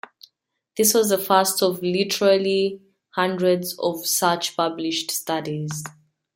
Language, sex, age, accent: English, female, 19-29, England English